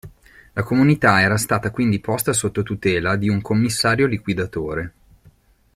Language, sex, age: Italian, male, 30-39